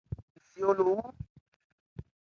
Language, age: Ebrié, 19-29